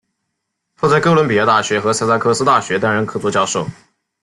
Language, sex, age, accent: Chinese, male, 19-29, 出生地：浙江省